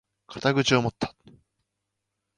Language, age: Japanese, 19-29